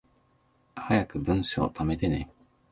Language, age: Japanese, 19-29